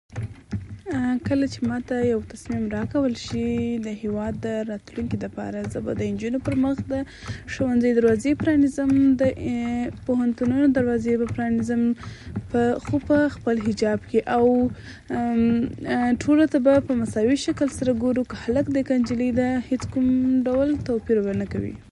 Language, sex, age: Pashto, female, 19-29